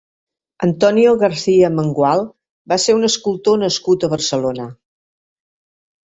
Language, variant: Catalan, Septentrional